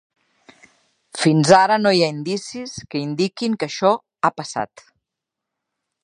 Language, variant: Catalan, Nord-Occidental